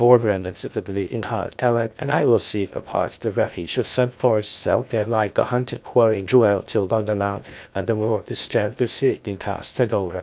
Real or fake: fake